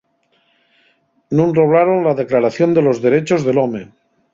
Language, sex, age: Asturian, male, 50-59